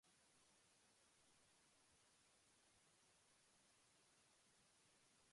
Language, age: Italian, under 19